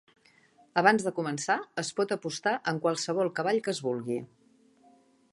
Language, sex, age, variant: Catalan, female, 40-49, Central